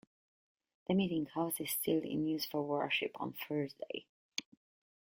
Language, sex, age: English, female, 40-49